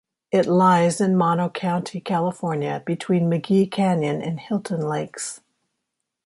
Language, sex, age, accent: English, female, 60-69, United States English